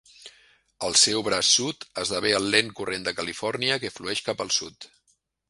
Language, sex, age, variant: Catalan, male, 50-59, Central